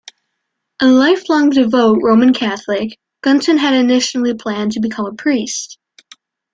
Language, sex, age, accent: English, female, under 19, United States English